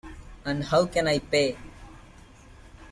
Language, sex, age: English, male, under 19